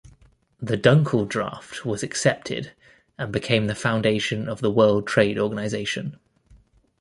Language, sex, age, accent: English, male, 30-39, England English